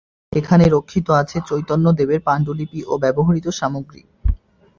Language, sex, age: Bengali, male, under 19